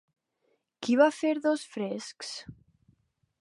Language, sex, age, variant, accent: Catalan, female, under 19, Alacantí, valencià